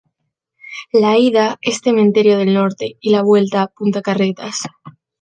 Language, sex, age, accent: Spanish, female, under 19, España: Sur peninsular (Andalucia, Extremadura, Murcia)